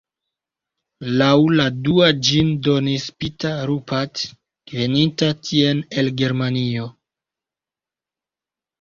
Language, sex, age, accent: Esperanto, male, 19-29, Internacia